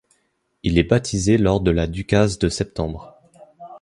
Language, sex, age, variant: French, male, 19-29, Français de métropole